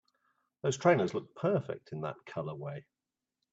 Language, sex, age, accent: English, male, 50-59, England English